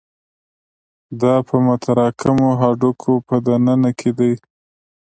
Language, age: Pashto, 30-39